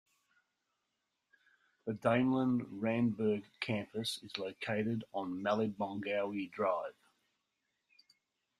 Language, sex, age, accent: English, male, 50-59, Australian English